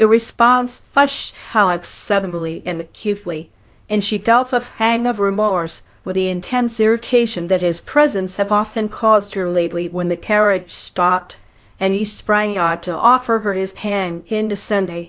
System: TTS, VITS